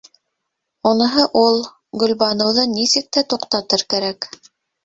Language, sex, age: Bashkir, female, 30-39